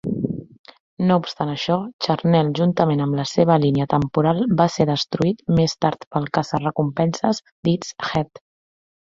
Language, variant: Catalan, Central